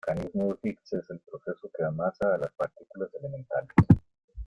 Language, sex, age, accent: Spanish, male, 50-59, América central